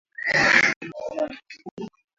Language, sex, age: Swahili, male, under 19